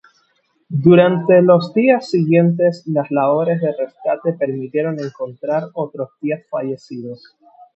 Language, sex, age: Spanish, male, 19-29